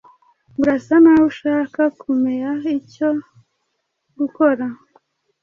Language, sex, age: Kinyarwanda, female, 30-39